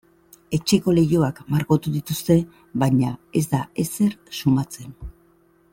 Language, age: Basque, 50-59